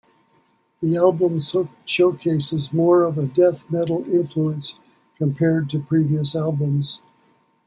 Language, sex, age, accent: English, male, 70-79, United States English